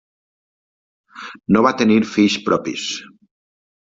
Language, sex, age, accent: Catalan, male, 50-59, valencià